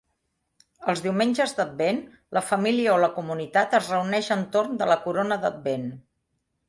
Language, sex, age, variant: Catalan, female, 50-59, Central